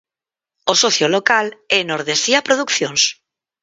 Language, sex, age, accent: Galician, female, 30-39, Normativo (estándar)